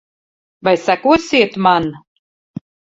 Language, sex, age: Latvian, female, 50-59